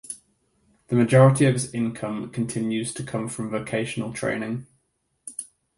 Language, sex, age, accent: English, male, 19-29, England English